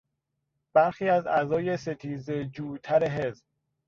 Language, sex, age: Persian, male, 30-39